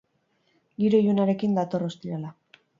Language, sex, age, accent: Basque, female, 19-29, Mendebalekoa (Araba, Bizkaia, Gipuzkoako mendebaleko herri batzuk)